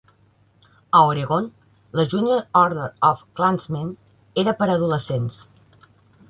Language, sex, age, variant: Catalan, female, 30-39, Central